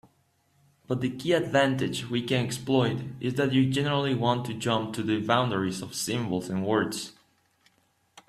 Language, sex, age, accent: English, male, 19-29, United States English